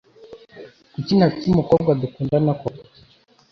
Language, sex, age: Kinyarwanda, male, under 19